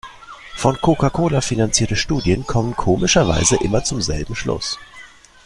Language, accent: German, Deutschland Deutsch